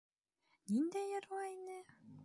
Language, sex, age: Bashkir, female, under 19